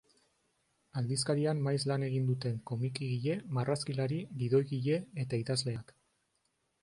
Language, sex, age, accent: Basque, male, 30-39, Erdialdekoa edo Nafarra (Gipuzkoa, Nafarroa)